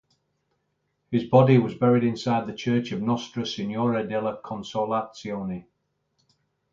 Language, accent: English, England English